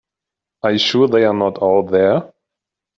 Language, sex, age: English, male, 30-39